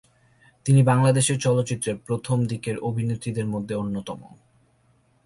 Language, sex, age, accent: Bengali, male, 19-29, Native